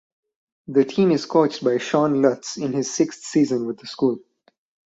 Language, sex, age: English, male, 19-29